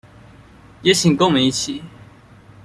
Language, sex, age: Chinese, male, 19-29